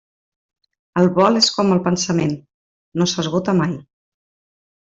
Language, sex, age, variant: Catalan, female, 30-39, Central